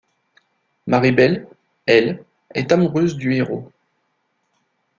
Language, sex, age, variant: French, male, 40-49, Français de métropole